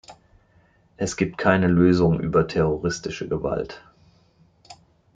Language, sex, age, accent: German, male, 40-49, Deutschland Deutsch